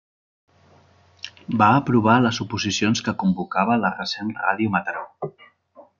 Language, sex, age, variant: Catalan, male, 50-59, Central